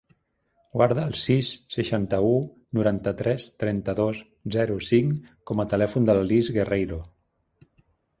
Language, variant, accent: Catalan, Central, central